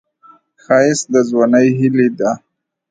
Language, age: Pashto, 19-29